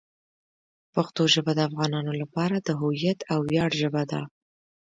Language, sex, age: Pashto, female, 19-29